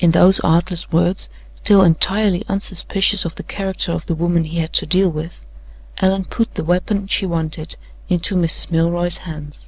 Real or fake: real